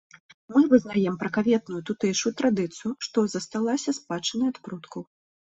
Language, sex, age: Belarusian, female, 30-39